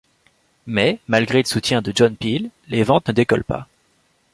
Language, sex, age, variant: French, male, 19-29, Français de métropole